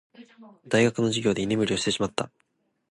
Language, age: Japanese, 19-29